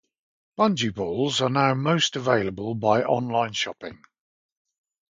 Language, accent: English, England English